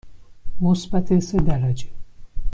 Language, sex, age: Persian, male, 19-29